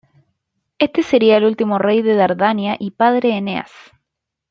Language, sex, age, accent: Spanish, female, under 19, Chileno: Chile, Cuyo